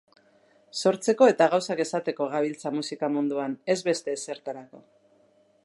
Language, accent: Basque, Mendebalekoa (Araba, Bizkaia, Gipuzkoako mendebaleko herri batzuk)